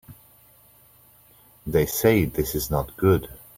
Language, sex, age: English, male, 40-49